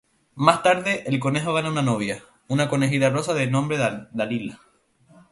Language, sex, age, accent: Spanish, male, 19-29, España: Islas Canarias